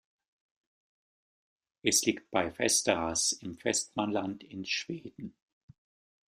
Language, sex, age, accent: German, male, 50-59, Deutschland Deutsch